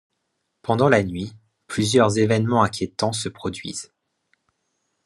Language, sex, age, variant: French, male, 19-29, Français de métropole